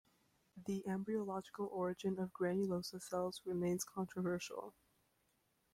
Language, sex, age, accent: English, male, under 19, United States English